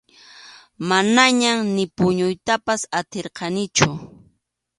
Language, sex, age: Arequipa-La Unión Quechua, female, 30-39